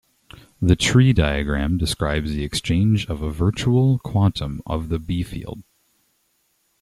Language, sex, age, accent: English, male, 19-29, United States English